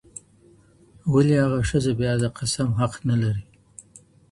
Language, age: Pashto, 60-69